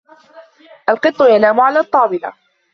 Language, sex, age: Arabic, female, 19-29